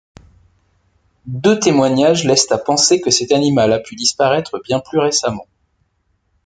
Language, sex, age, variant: French, male, 40-49, Français de métropole